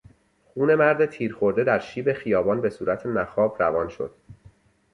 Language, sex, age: Persian, male, 30-39